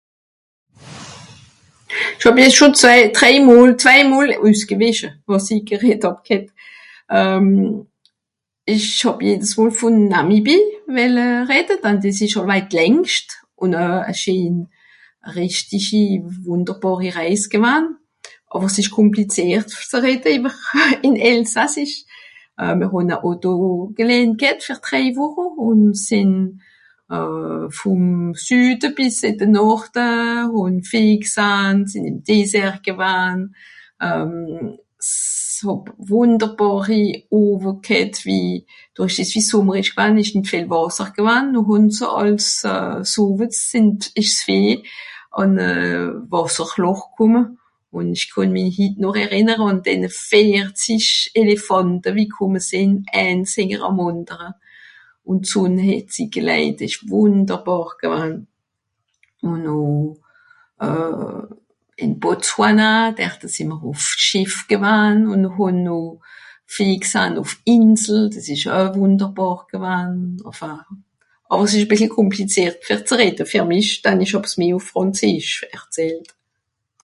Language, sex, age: Swiss German, female, 60-69